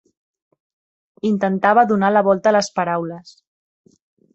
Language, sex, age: Catalan, female, 30-39